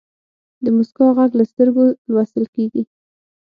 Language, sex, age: Pashto, female, 19-29